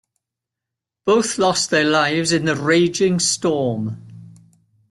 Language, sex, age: English, male, 80-89